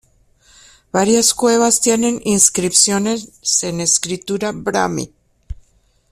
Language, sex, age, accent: Spanish, female, 70-79, Andino-Pacífico: Colombia, Perú, Ecuador, oeste de Bolivia y Venezuela andina